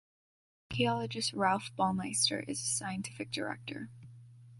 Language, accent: English, United States English